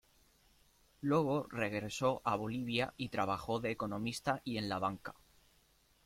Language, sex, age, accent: Spanish, male, 19-29, España: Sur peninsular (Andalucia, Extremadura, Murcia)